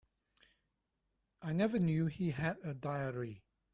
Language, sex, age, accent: English, male, 30-39, Hong Kong English